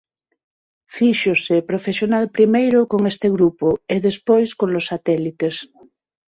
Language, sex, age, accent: Galician, female, 30-39, Normativo (estándar); Neofalante